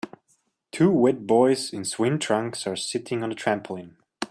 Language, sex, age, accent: English, male, 19-29, United States English